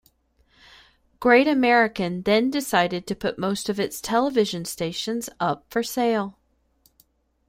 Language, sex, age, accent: English, female, 30-39, United States English